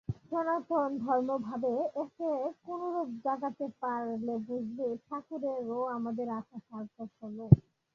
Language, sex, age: Bengali, female, 19-29